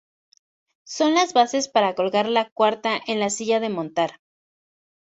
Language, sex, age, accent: Spanish, female, 19-29, México